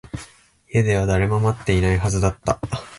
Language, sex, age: Japanese, male, 19-29